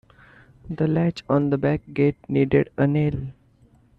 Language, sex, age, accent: English, male, 19-29, India and South Asia (India, Pakistan, Sri Lanka)